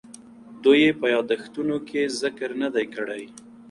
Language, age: Pashto, 19-29